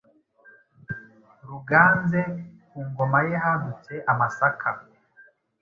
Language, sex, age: Kinyarwanda, male, 19-29